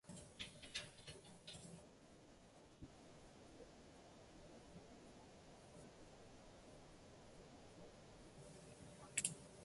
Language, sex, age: English, female, 30-39